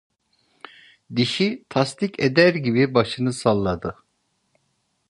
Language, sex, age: Turkish, male, 50-59